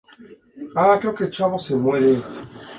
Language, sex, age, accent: Spanish, male, 19-29, México